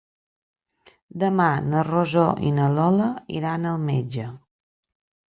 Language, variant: Catalan, Balear